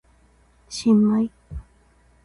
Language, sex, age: Japanese, female, 30-39